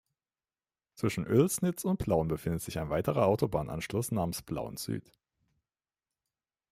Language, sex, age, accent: German, male, 19-29, Deutschland Deutsch